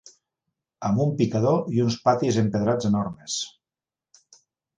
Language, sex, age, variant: Catalan, male, 60-69, Central